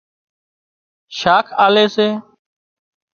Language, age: Wadiyara Koli, 30-39